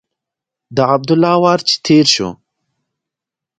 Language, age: Pashto, 19-29